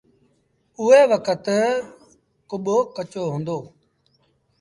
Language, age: Sindhi Bhil, 40-49